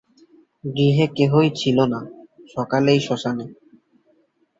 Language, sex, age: Bengali, male, 19-29